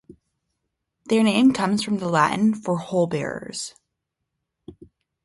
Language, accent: English, United States English